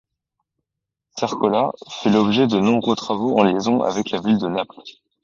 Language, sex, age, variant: French, male, 19-29, Français de métropole